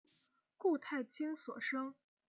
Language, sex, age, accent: Chinese, female, 19-29, 出生地：黑龙江省